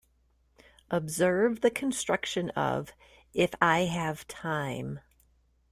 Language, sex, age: English, female, 50-59